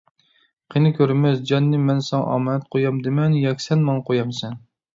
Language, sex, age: Uyghur, male, 30-39